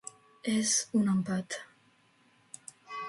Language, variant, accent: Catalan, Central, central